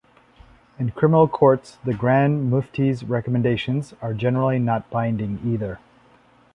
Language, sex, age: English, male, 30-39